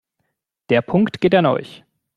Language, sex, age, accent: German, male, 19-29, Deutschland Deutsch